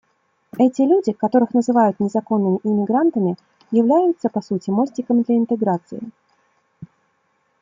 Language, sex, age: Russian, female, 30-39